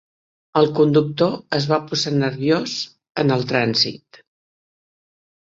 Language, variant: Catalan, Central